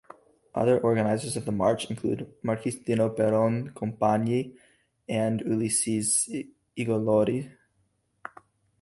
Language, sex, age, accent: English, male, 19-29, United States English